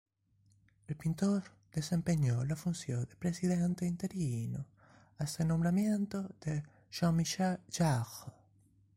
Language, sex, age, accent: Spanish, male, 19-29, España: Sur peninsular (Andalucia, Extremadura, Murcia)